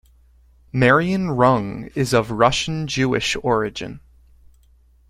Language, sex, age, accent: English, male, 19-29, United States English